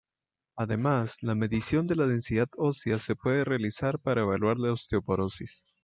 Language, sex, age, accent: Spanish, male, 19-29, México